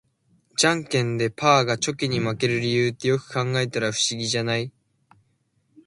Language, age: Japanese, 19-29